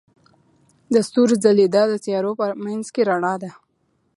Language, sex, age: Pashto, female, 19-29